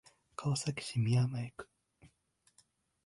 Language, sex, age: Japanese, male, 19-29